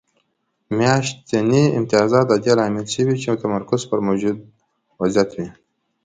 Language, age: Pashto, 19-29